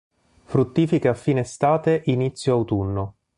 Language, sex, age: Italian, male, 40-49